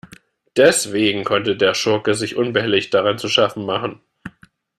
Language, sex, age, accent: German, male, 19-29, Deutschland Deutsch